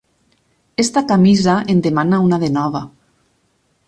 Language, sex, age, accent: Catalan, female, 30-39, valencià meridional